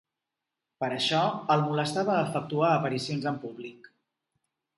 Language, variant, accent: Catalan, Central, central